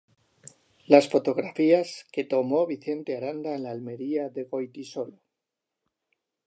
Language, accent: Spanish, España: Norte peninsular (Asturias, Castilla y León, Cantabria, País Vasco, Navarra, Aragón, La Rioja, Guadalajara, Cuenca)